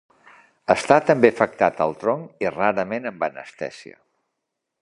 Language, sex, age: Catalan, male, 50-59